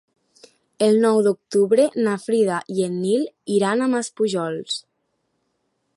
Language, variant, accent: Catalan, Nord-Occidental, central